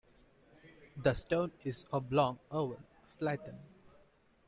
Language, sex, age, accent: English, male, 19-29, India and South Asia (India, Pakistan, Sri Lanka)